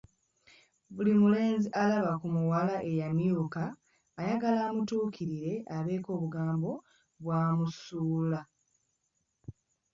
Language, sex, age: Ganda, female, 19-29